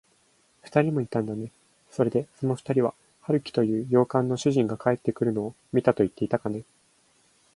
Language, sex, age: Japanese, male, 19-29